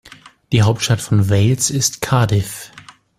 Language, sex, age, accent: German, male, 40-49, Deutschland Deutsch